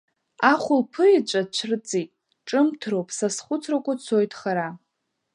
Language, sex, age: Abkhazian, female, under 19